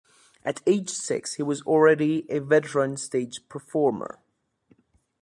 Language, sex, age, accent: English, male, 19-29, England English